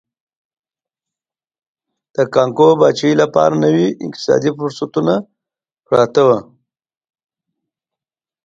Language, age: Pashto, 40-49